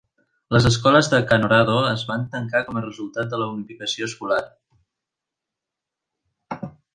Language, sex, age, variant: Catalan, male, 19-29, Central